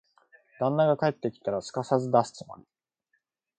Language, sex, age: Japanese, male, 19-29